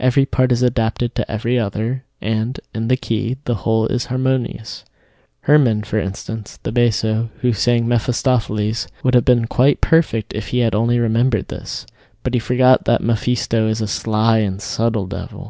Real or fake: real